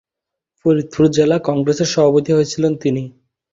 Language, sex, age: Bengali, male, 19-29